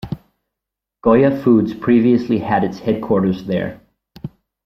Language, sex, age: English, male, 19-29